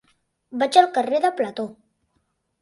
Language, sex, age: Catalan, female, 40-49